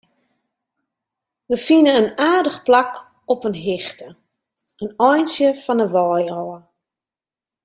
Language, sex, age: Western Frisian, female, 40-49